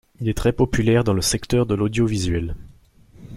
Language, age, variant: French, 30-39, Français de métropole